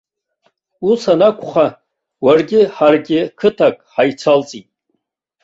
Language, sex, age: Abkhazian, male, 60-69